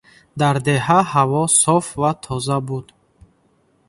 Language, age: Tajik, 19-29